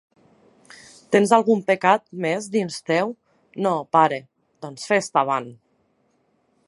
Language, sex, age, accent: Catalan, female, 30-39, valencià